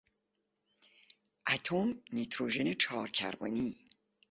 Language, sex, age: Persian, female, 60-69